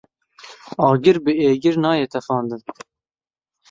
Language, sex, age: Kurdish, male, 19-29